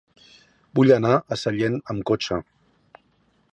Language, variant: Catalan, Central